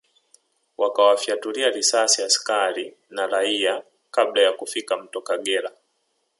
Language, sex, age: Swahili, male, 30-39